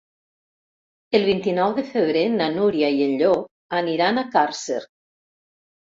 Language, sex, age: Catalan, female, 60-69